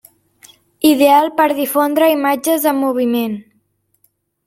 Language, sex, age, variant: Catalan, female, under 19, Central